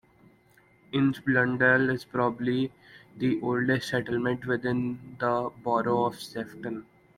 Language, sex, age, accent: English, male, under 19, India and South Asia (India, Pakistan, Sri Lanka)